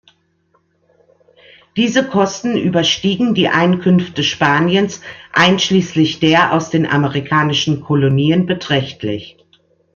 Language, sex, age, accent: German, female, 40-49, Deutschland Deutsch